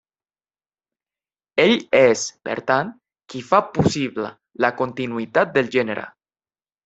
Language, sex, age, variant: Catalan, male, 19-29, Central